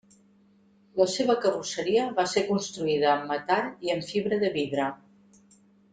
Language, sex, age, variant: Catalan, female, 50-59, Central